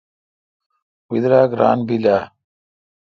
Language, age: Kalkoti, 50-59